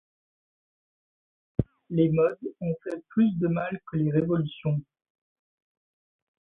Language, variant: French, Français de métropole